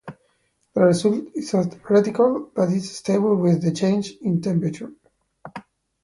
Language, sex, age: English, male, 19-29